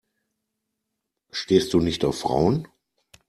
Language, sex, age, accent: German, male, 40-49, Deutschland Deutsch